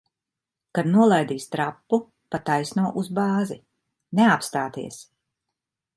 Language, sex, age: Latvian, female, 50-59